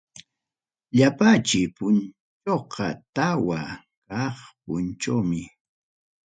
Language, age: Ayacucho Quechua, 60-69